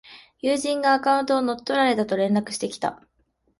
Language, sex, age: Japanese, female, 19-29